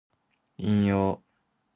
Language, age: Japanese, under 19